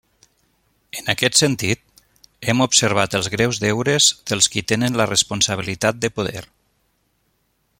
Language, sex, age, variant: Catalan, male, 50-59, Nord-Occidental